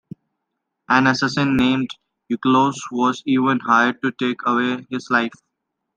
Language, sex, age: English, male, 19-29